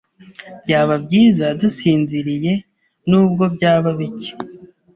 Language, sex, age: Kinyarwanda, male, 30-39